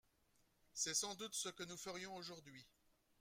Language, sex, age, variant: French, male, 50-59, Français de métropole